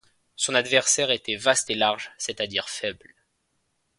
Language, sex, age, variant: French, male, 19-29, Français de métropole